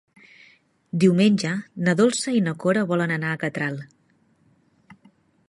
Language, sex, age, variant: Catalan, female, 30-39, Central